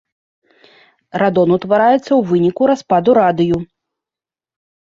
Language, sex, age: Belarusian, female, 30-39